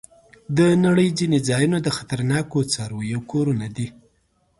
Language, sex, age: Pashto, male, 19-29